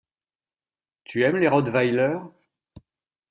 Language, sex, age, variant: French, male, 40-49, Français de métropole